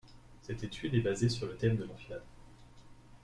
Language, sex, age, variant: French, male, 19-29, Français de métropole